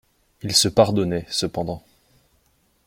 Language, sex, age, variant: French, male, 30-39, Français de métropole